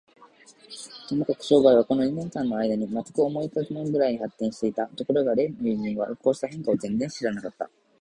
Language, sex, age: Japanese, male, under 19